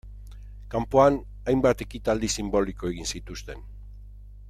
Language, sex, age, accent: Basque, male, 50-59, Erdialdekoa edo Nafarra (Gipuzkoa, Nafarroa)